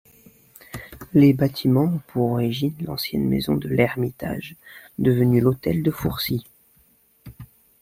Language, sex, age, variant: French, male, under 19, Français de métropole